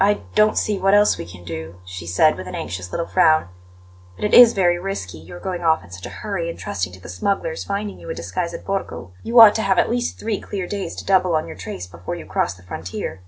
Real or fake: real